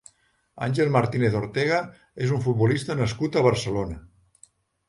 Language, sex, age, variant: Catalan, male, 60-69, Central